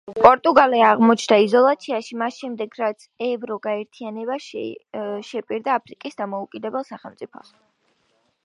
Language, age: Georgian, under 19